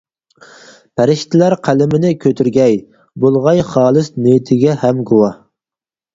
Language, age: Uyghur, 30-39